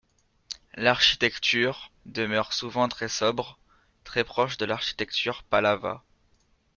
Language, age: French, under 19